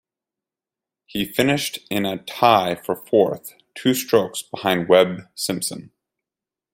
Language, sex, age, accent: English, male, 30-39, United States English